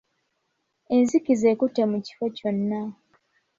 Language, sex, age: Ganda, female, 19-29